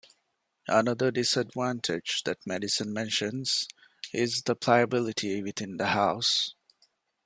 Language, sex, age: English, male, 30-39